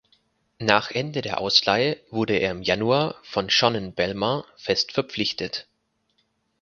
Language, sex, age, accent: German, male, 19-29, Deutschland Deutsch